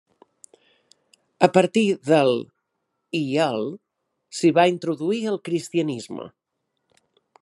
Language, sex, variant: Catalan, male, Central